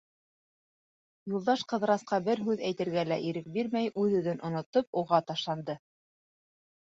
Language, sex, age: Bashkir, female, 30-39